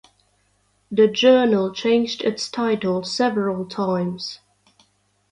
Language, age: English, 19-29